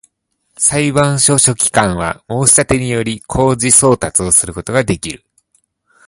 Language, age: Japanese, 19-29